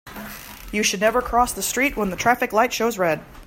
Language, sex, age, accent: English, female, 30-39, United States English